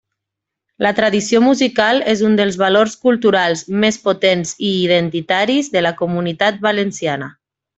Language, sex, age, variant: Catalan, female, 19-29, Nord-Occidental